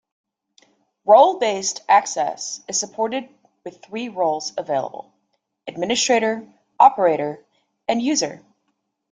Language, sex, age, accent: English, female, 30-39, United States English